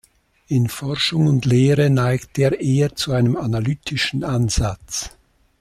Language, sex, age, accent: German, male, 70-79, Schweizerdeutsch